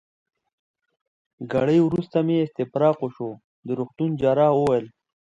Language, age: Pashto, 30-39